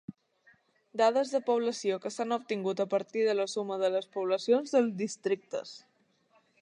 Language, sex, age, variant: Catalan, female, under 19, Balear